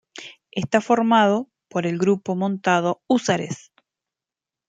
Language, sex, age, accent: Spanish, female, 40-49, Rioplatense: Argentina, Uruguay, este de Bolivia, Paraguay